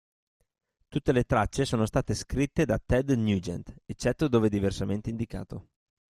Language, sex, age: Italian, male, 30-39